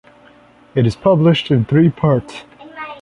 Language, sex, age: English, male, 30-39